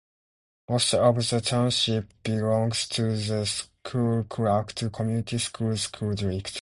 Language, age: English, 19-29